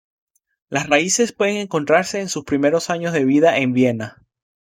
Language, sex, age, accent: Spanish, male, 30-39, Caribe: Cuba, Venezuela, Puerto Rico, República Dominicana, Panamá, Colombia caribeña, México caribeño, Costa del golfo de México